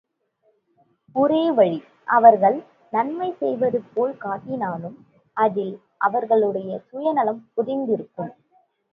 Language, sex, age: Tamil, female, 19-29